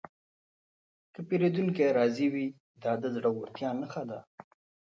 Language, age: Pashto, 30-39